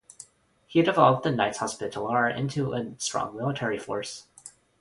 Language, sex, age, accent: English, male, under 19, United States English